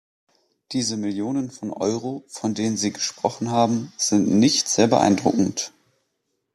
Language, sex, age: German, male, 19-29